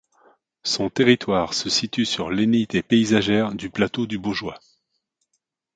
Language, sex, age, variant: French, male, 40-49, Français de métropole